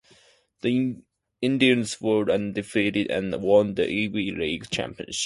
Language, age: English, 19-29